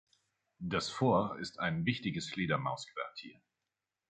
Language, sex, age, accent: German, male, 50-59, Deutschland Deutsch